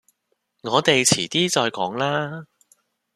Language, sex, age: Cantonese, male, 30-39